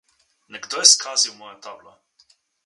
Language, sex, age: Slovenian, male, 19-29